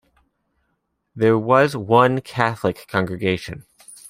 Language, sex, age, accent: English, male, 30-39, United States English